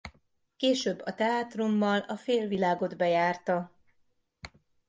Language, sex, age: Hungarian, female, 40-49